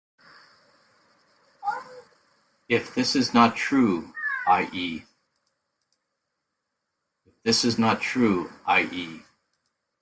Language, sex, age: English, male, 50-59